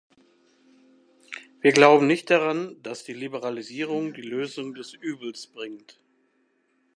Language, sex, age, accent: German, male, 60-69, Deutschland Deutsch